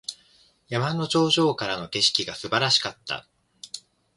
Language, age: Japanese, 19-29